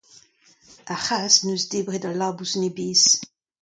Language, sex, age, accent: Breton, female, 40-49, Kerneveg